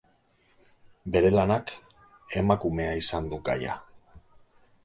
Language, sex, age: Basque, male, 40-49